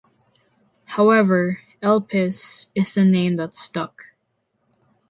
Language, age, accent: English, under 19, Filipino